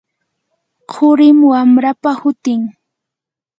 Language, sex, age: Yanahuanca Pasco Quechua, female, 19-29